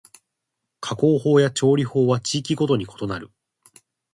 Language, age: Japanese, 19-29